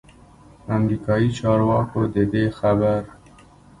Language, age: Pashto, 19-29